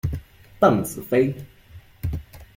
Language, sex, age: Chinese, male, under 19